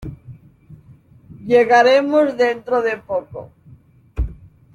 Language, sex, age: Spanish, female, 80-89